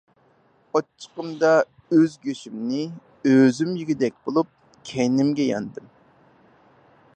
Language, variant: Uyghur, ئۇيغۇر تىلى